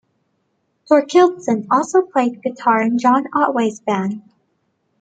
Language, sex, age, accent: English, female, 19-29, United States English